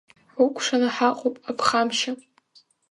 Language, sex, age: Abkhazian, female, under 19